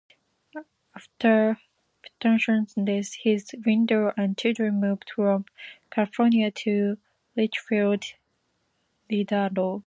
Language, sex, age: English, female, 19-29